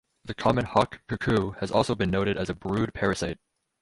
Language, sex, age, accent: English, male, 19-29, United States English